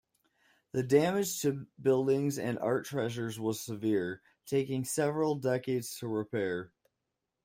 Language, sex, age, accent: English, male, 19-29, United States English